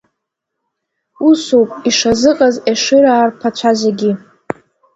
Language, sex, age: Abkhazian, female, under 19